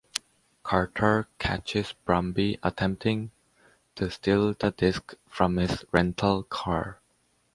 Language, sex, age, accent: English, male, under 19, United States English